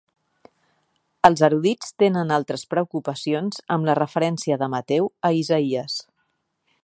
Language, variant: Catalan, Central